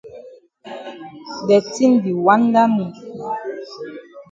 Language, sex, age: Cameroon Pidgin, female, 40-49